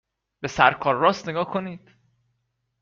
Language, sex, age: Persian, male, 19-29